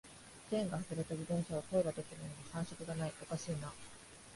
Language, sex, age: Japanese, female, 19-29